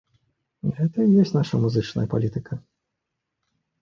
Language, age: Belarusian, 40-49